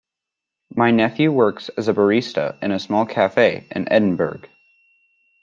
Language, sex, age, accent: English, male, under 19, United States English